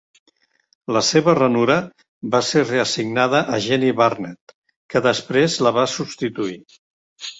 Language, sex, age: Catalan, male, 60-69